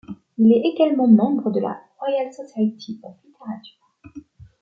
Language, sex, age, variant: French, female, 19-29, Français de métropole